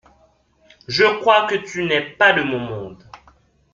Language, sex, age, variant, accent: French, male, 19-29, Français d'Amérique du Nord, Français du Canada